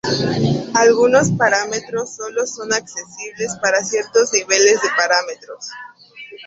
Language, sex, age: Spanish, female, 19-29